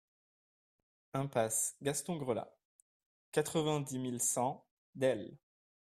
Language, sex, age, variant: French, male, 19-29, Français de métropole